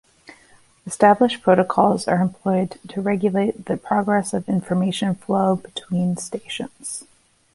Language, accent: English, United States English